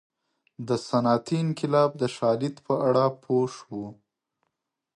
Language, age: Pashto, 30-39